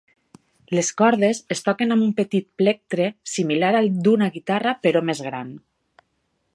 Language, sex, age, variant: Catalan, female, 50-59, Nord-Occidental